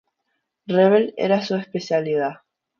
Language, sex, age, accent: Spanish, female, 19-29, España: Islas Canarias